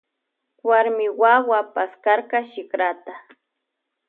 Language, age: Loja Highland Quichua, 19-29